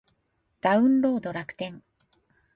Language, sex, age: Japanese, female, 40-49